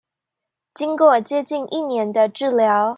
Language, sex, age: Chinese, female, 19-29